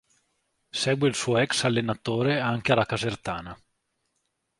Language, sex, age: Italian, male, 19-29